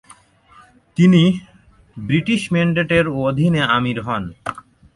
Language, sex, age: Bengali, male, 19-29